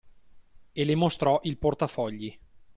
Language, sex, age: Italian, male, 19-29